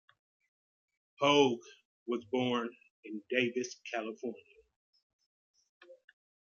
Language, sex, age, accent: English, male, 40-49, United States English